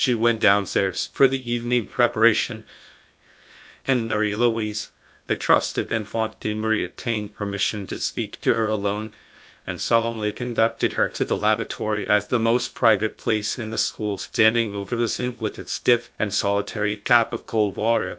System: TTS, GlowTTS